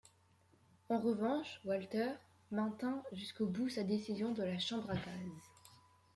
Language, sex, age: French, male, under 19